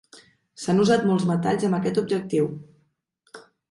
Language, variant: Catalan, Central